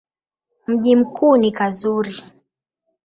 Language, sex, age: Swahili, male, 19-29